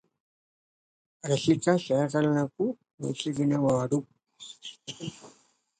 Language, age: Telugu, 19-29